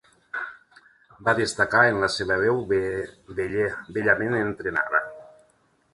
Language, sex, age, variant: Catalan, male, 40-49, Septentrional